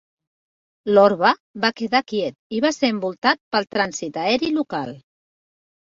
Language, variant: Catalan, Central